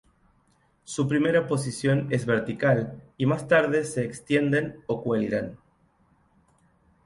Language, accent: Spanish, Rioplatense: Argentina, Uruguay, este de Bolivia, Paraguay